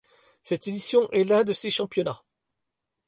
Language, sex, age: French, male, 40-49